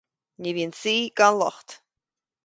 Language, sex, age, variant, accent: Irish, female, 30-39, Gaeilge Chonnacht, Cainteoir dúchais, Gaeltacht